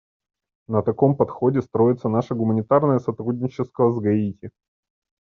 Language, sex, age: Russian, male, 30-39